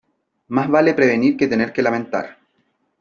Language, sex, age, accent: Spanish, male, 30-39, Chileno: Chile, Cuyo